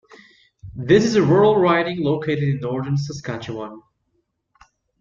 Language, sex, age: English, male, 19-29